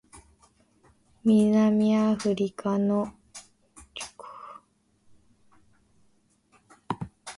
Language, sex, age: Japanese, female, 19-29